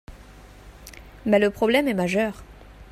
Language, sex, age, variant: French, female, 19-29, Français de métropole